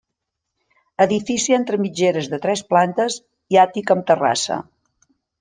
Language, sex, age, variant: Catalan, female, 50-59, Central